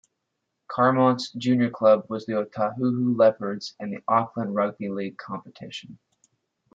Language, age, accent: English, 30-39, United States English